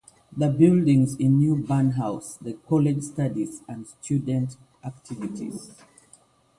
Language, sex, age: English, female, 50-59